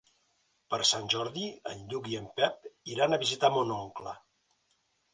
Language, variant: Catalan, Central